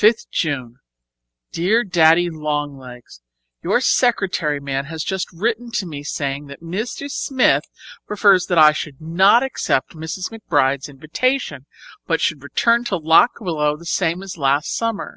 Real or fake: real